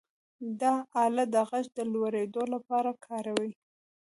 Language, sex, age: Pashto, female, 19-29